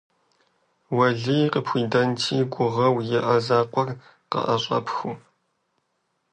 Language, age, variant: Kabardian, 19-29, Адыгэбзэ (Къэбэрдей, Кирил, псоми зэдай)